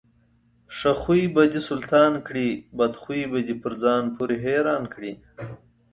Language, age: Pashto, 30-39